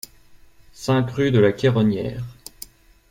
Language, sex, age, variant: French, male, 30-39, Français de métropole